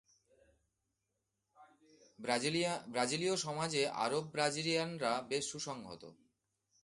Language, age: Bengali, 40-49